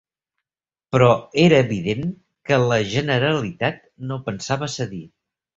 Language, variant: Catalan, Central